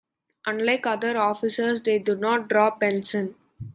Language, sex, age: English, male, under 19